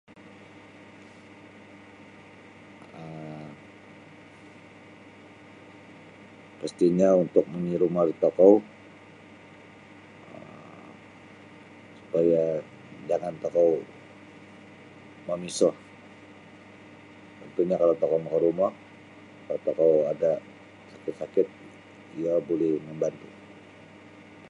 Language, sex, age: Sabah Bisaya, male, 40-49